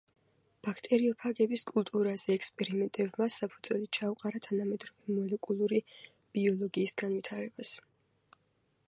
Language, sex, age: Georgian, female, 19-29